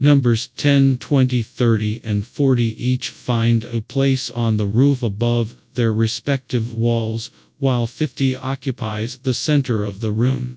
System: TTS, FastPitch